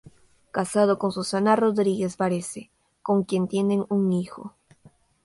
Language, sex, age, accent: Spanish, female, under 19, Peru